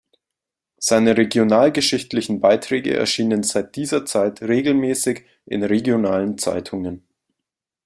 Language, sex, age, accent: German, male, 19-29, Deutschland Deutsch